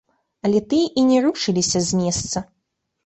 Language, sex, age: Belarusian, female, 19-29